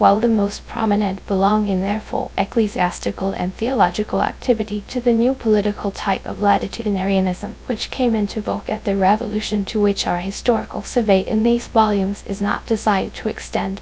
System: TTS, GradTTS